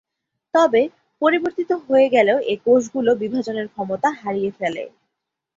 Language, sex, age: Bengali, female, 19-29